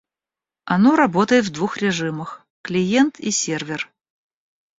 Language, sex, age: Russian, female, 40-49